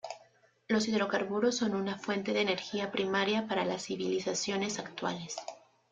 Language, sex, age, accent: Spanish, female, 19-29, México